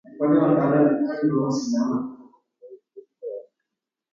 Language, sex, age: Guarani, male, 19-29